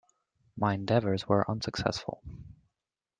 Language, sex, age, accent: English, male, 19-29, England English